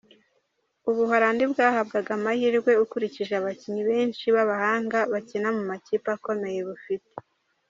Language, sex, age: Kinyarwanda, male, 30-39